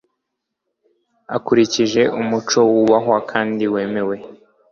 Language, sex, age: Kinyarwanda, male, 19-29